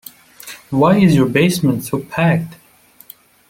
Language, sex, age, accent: English, male, 19-29, United States English